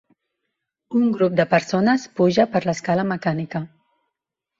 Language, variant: Catalan, Central